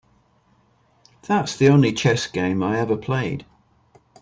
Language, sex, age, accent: English, male, 60-69, England English